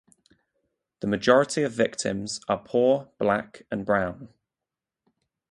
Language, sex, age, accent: English, male, 19-29, England English